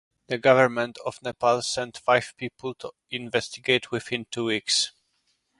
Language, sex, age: English, male, 30-39